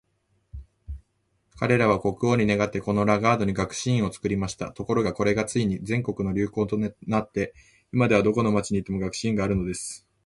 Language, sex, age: Japanese, male, 19-29